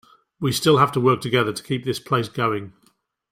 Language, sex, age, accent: English, male, 50-59, England English